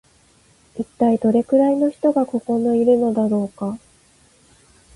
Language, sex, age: Japanese, female, 30-39